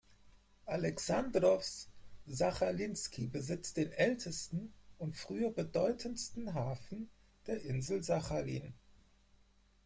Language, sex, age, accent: German, male, 40-49, Deutschland Deutsch